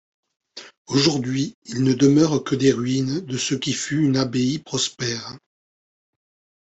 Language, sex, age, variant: French, male, 40-49, Français de métropole